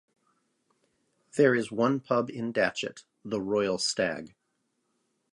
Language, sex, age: English, male, 40-49